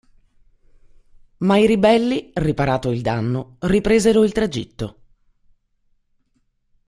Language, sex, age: Italian, female, 40-49